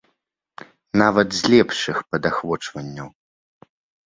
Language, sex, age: Belarusian, male, 19-29